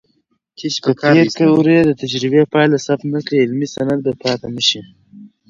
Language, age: Pashto, 19-29